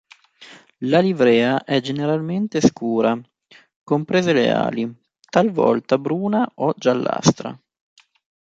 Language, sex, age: Italian, male, 30-39